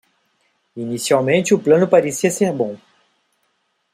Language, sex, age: Portuguese, male, 40-49